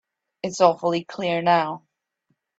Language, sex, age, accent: English, female, 30-39, United States English